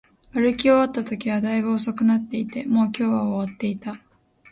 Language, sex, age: Japanese, female, 19-29